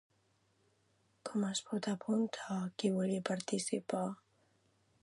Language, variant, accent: Catalan, Central, central